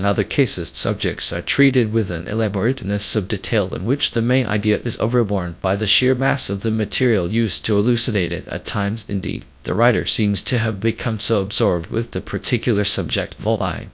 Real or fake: fake